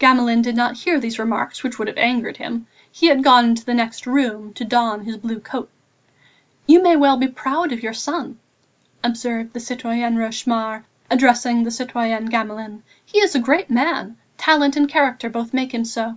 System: none